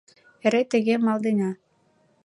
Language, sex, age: Mari, female, 19-29